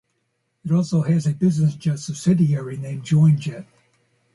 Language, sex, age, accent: English, male, 70-79, United States English